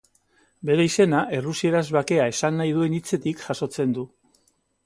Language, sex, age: Basque, male, 60-69